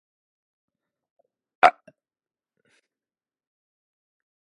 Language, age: English, 19-29